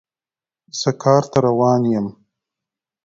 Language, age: Pashto, 30-39